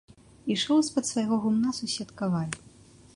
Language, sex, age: Belarusian, female, 19-29